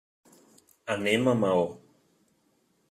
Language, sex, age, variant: Catalan, male, 19-29, Central